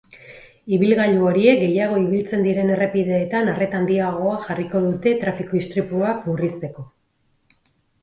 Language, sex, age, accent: Basque, female, 40-49, Erdialdekoa edo Nafarra (Gipuzkoa, Nafarroa)